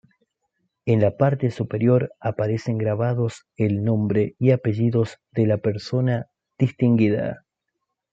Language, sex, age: Spanish, male, 19-29